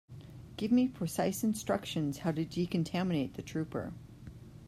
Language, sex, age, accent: English, female, 50-59, United States English